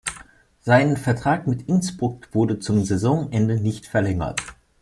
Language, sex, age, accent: German, male, 19-29, Deutschland Deutsch